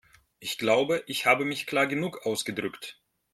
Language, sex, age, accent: German, male, 40-49, Russisch Deutsch